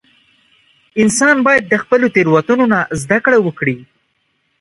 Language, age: Pashto, 19-29